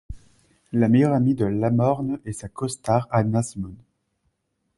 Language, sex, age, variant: French, male, 19-29, Français de métropole